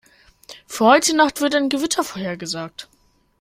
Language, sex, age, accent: German, male, under 19, Deutschland Deutsch